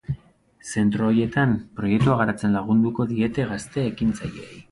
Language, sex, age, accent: Basque, male, 30-39, Mendebalekoa (Araba, Bizkaia, Gipuzkoako mendebaleko herri batzuk)